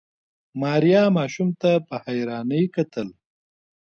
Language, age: Pashto, 30-39